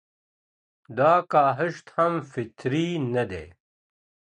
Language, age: Pashto, 50-59